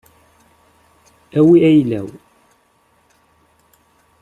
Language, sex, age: Kabyle, male, 30-39